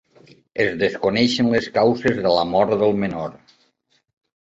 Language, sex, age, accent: Catalan, male, 60-69, valencià